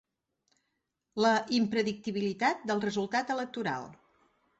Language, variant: Catalan, Central